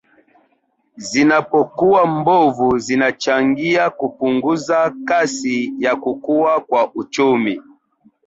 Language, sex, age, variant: Swahili, male, 40-49, Kiswahili cha Bara ya Tanzania